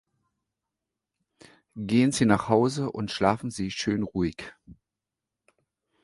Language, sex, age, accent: German, male, 40-49, Deutschland Deutsch